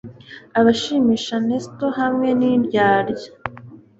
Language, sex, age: Kinyarwanda, female, 19-29